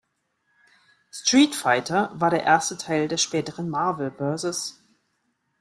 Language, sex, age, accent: German, female, 40-49, Deutschland Deutsch